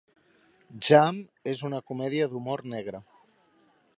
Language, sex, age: Catalan, male, 40-49